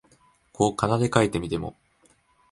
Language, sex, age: Japanese, male, under 19